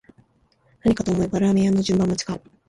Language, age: Japanese, 19-29